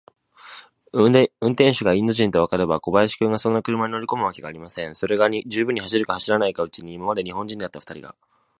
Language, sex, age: Japanese, male, 19-29